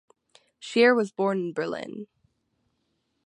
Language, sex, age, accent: English, female, under 19, United States English; midwest